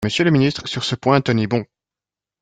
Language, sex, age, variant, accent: French, male, 19-29, Français d'Europe, Français de Suisse